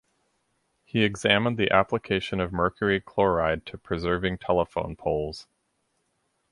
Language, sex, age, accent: English, male, 30-39, United States English